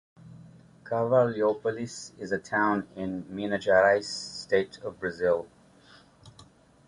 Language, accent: English, England English